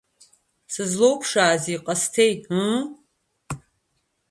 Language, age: Abkhazian, under 19